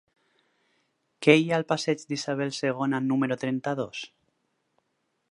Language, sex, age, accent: Catalan, male, 19-29, valencià